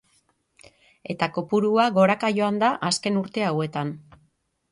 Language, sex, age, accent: Basque, female, 40-49, Mendebalekoa (Araba, Bizkaia, Gipuzkoako mendebaleko herri batzuk)